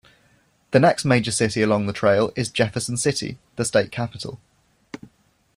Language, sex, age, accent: English, male, 19-29, England English